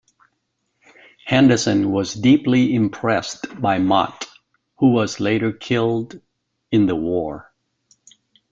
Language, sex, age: English, male, 60-69